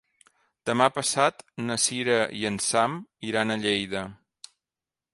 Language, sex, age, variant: Catalan, male, 40-49, Central